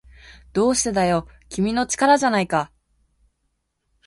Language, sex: Japanese, female